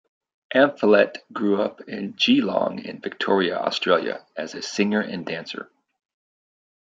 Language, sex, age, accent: English, male, 50-59, United States English